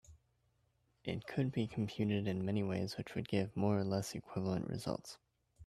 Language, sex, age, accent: English, male, 19-29, United States English